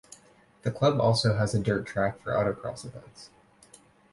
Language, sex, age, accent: English, male, 19-29, United States English